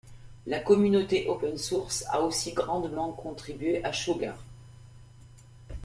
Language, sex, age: French, female, 50-59